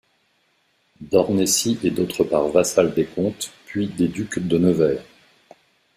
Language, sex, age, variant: French, male, 50-59, Français de métropole